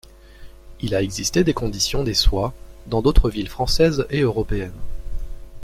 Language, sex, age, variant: French, male, 19-29, Français de métropole